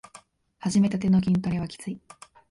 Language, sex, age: Japanese, female, 19-29